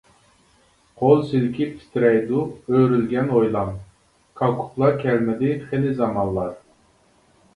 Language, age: Uyghur, 40-49